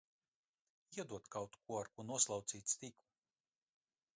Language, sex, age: Latvian, male, 40-49